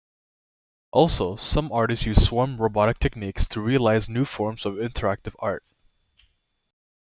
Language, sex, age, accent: English, male, 19-29, United States English